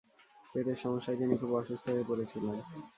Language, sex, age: Bengali, male, 19-29